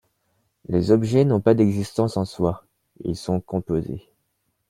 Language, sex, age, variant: French, male, 19-29, Français de métropole